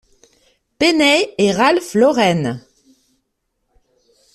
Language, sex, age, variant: French, male, 19-29, Français de métropole